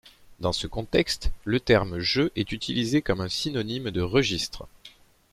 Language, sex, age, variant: French, male, 30-39, Français de métropole